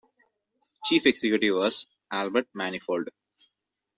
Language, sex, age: English, male, 30-39